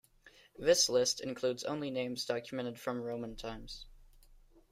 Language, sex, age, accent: English, male, 19-29, United States English